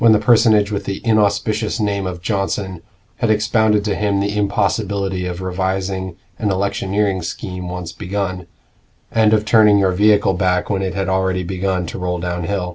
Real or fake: real